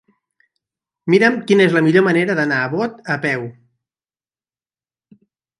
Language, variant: Catalan, Central